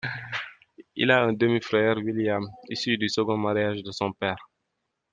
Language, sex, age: French, male, 19-29